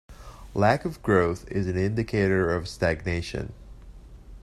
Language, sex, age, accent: English, male, 30-39, United States English